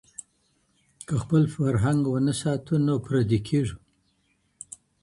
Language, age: Pashto, 60-69